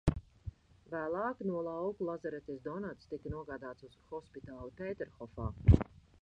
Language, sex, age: Latvian, female, 30-39